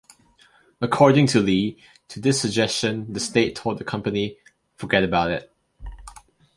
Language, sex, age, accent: English, male, 19-29, Malaysian English